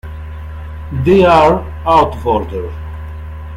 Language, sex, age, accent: English, male, 40-49, United States English